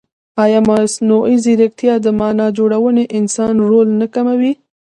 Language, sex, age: Pashto, female, 19-29